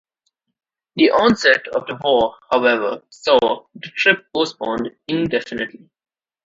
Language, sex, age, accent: English, male, under 19, India and South Asia (India, Pakistan, Sri Lanka)